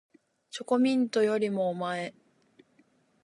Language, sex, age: Japanese, female, 19-29